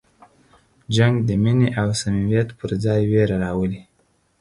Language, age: Pashto, 30-39